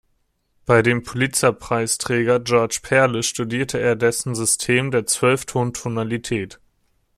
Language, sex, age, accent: German, male, 19-29, Deutschland Deutsch